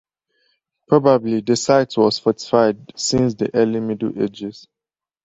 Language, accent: English, England English